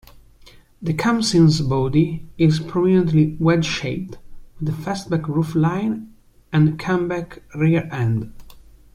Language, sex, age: English, male, 30-39